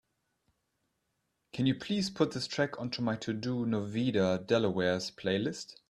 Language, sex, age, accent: English, male, 19-29, England English